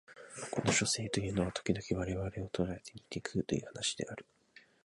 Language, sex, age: Japanese, male, 19-29